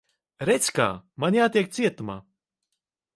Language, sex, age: Latvian, male, 30-39